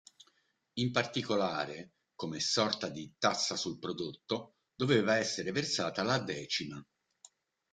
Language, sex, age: Italian, male, 50-59